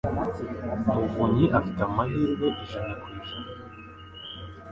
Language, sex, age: Kinyarwanda, male, 19-29